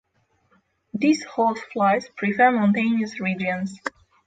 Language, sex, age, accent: English, female, 19-29, Slavic; polish